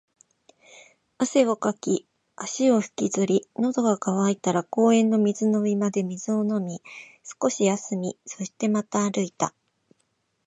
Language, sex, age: Japanese, female, 40-49